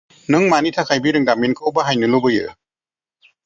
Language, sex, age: Bodo, female, 40-49